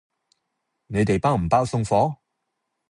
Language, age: Cantonese, 40-49